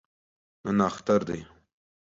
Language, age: Pashto, 19-29